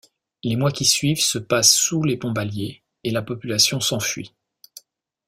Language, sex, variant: French, male, Français de métropole